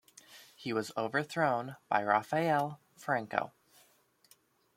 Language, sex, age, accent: English, male, under 19, United States English